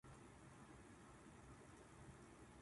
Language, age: Japanese, 19-29